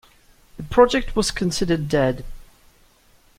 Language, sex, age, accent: English, male, 19-29, England English